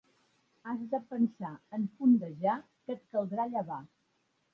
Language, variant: Catalan, Central